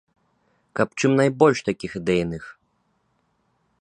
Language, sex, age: Belarusian, male, 19-29